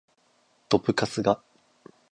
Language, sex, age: Japanese, male, 19-29